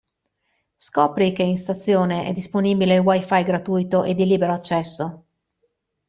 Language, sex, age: Italian, female, 40-49